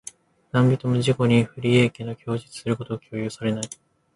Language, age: Japanese, 19-29